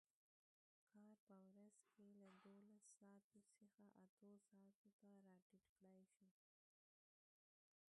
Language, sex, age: Pashto, female, 19-29